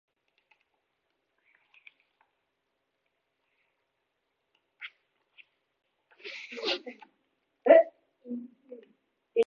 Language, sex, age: Japanese, male, 19-29